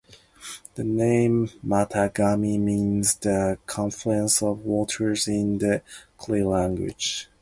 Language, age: English, 19-29